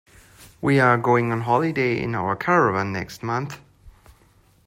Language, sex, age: English, male, 30-39